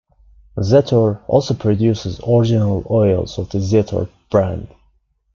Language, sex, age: English, male, 19-29